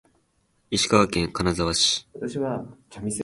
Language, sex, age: Japanese, male, under 19